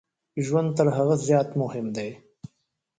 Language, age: Pashto, 40-49